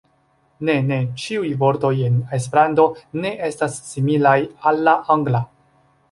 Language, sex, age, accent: Esperanto, male, 30-39, Internacia